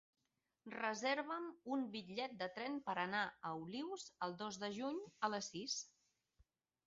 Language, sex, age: Catalan, female, 40-49